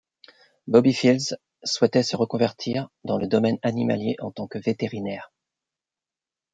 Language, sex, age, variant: French, male, 50-59, Français de métropole